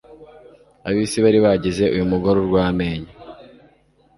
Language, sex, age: Kinyarwanda, male, 19-29